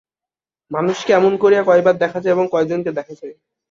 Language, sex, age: Bengali, male, under 19